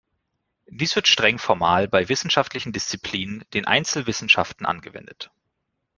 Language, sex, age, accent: German, male, 30-39, Deutschland Deutsch